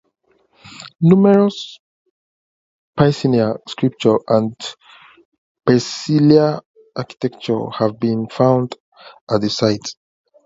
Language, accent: English, United States English; England English; Canadian English